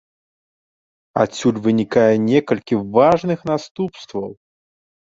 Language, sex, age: Belarusian, male, 19-29